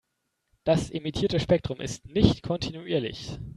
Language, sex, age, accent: German, male, 19-29, Deutschland Deutsch